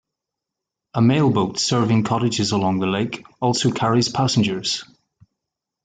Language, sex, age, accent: English, male, 40-49, Irish English